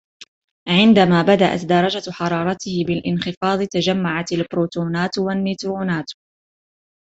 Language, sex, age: Arabic, female, 19-29